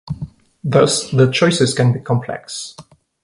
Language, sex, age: English, male, 30-39